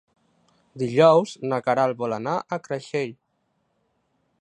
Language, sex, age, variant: Catalan, male, 19-29, Central